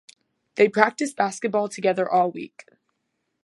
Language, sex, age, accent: English, female, under 19, United States English